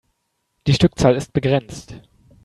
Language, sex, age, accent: German, male, 19-29, Deutschland Deutsch